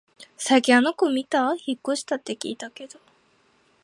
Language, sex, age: Japanese, female, 19-29